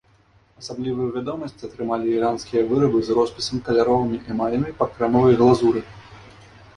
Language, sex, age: Belarusian, male, 19-29